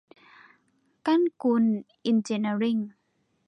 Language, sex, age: Thai, female, 19-29